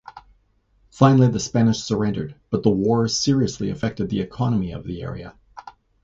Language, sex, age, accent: English, male, 50-59, Canadian English